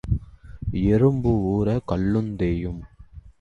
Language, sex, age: Tamil, male, 19-29